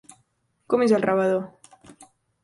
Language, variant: Catalan, Central